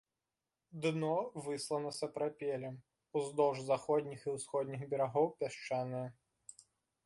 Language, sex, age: Belarusian, male, 19-29